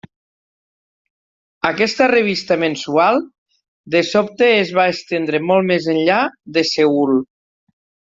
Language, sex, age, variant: Catalan, male, 40-49, Nord-Occidental